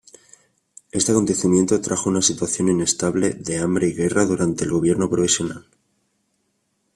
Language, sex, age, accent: Spanish, male, 19-29, España: Norte peninsular (Asturias, Castilla y León, Cantabria, País Vasco, Navarra, Aragón, La Rioja, Guadalajara, Cuenca)